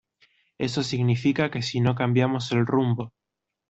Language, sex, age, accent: Spanish, male, 19-29, Rioplatense: Argentina, Uruguay, este de Bolivia, Paraguay